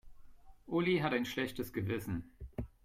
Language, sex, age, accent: German, male, 30-39, Deutschland Deutsch